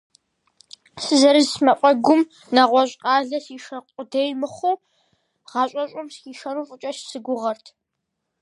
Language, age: Kabardian, under 19